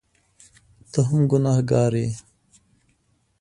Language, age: Pashto, 19-29